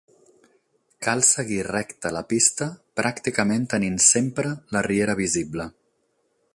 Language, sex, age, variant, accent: Catalan, male, 30-39, Central, central